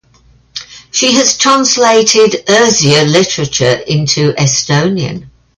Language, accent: English, England English